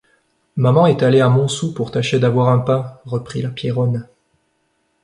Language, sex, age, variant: French, male, 30-39, Français de métropole